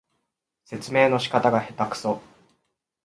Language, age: Japanese, 19-29